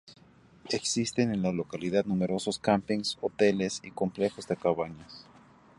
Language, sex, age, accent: Spanish, male, 30-39, México